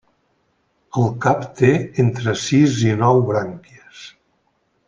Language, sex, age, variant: Catalan, male, 60-69, Central